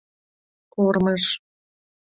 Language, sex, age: Mari, female, 30-39